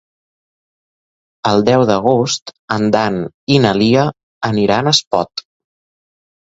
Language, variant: Catalan, Central